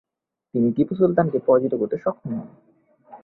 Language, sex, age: Bengali, male, 19-29